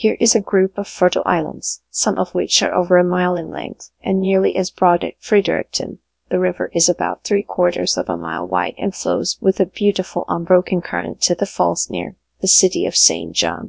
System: TTS, GradTTS